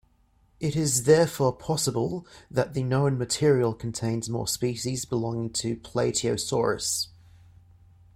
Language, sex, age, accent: English, male, 30-39, Australian English